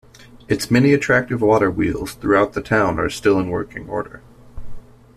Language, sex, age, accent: English, male, 19-29, United States English